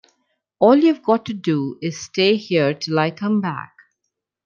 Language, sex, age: English, female, under 19